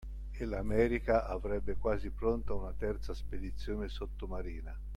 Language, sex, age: Italian, male, 60-69